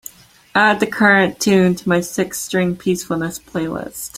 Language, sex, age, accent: English, female, 19-29, Canadian English